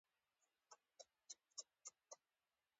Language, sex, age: Pashto, female, 19-29